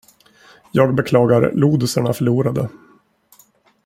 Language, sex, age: Swedish, male, 40-49